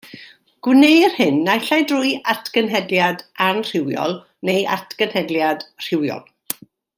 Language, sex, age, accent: Welsh, female, 60-69, Y Deyrnas Unedig Cymraeg